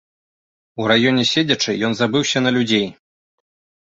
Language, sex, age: Belarusian, male, 30-39